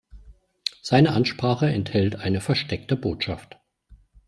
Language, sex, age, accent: German, male, 40-49, Deutschland Deutsch